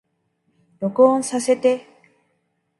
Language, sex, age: Japanese, female, 30-39